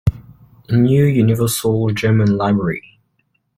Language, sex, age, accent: English, male, under 19, United States English